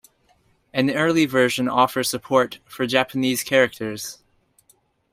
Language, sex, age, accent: English, male, 19-29, Canadian English